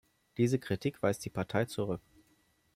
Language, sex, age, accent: German, male, 19-29, Deutschland Deutsch